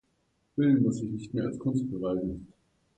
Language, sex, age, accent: German, male, 50-59, Deutschland Deutsch